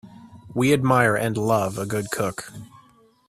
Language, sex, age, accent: English, male, 30-39, United States English